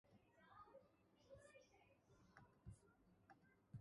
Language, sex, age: Bengali, female, 40-49